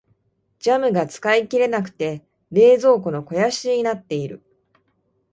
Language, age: Japanese, 40-49